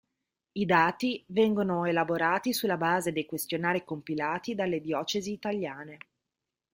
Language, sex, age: Italian, female, 30-39